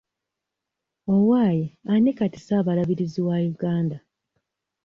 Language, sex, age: Ganda, female, 19-29